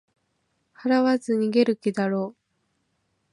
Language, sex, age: Japanese, female, 19-29